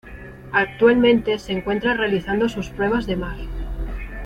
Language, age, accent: Spanish, 40-49, España: Norte peninsular (Asturias, Castilla y León, Cantabria, País Vasco, Navarra, Aragón, La Rioja, Guadalajara, Cuenca)